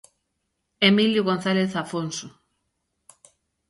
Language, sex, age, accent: Galician, female, 30-39, Oriental (común en zona oriental)